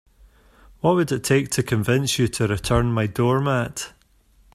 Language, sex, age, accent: English, male, 40-49, Scottish English